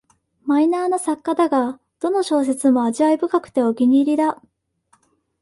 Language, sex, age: Japanese, female, 19-29